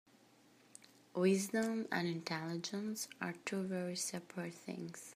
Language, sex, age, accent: English, female, 19-29, United States English